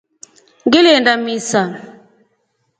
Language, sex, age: Rombo, female, 30-39